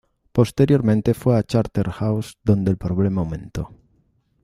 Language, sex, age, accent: Spanish, male, 50-59, España: Norte peninsular (Asturias, Castilla y León, Cantabria, País Vasco, Navarra, Aragón, La Rioja, Guadalajara, Cuenca)